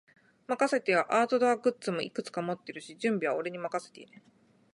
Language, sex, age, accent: Japanese, female, 30-39, 日本人